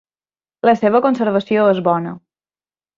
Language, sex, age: Catalan, female, 30-39